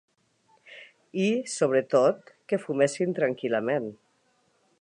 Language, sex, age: Catalan, female, 60-69